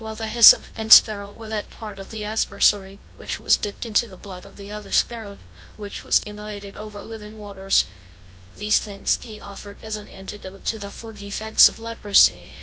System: TTS, GlowTTS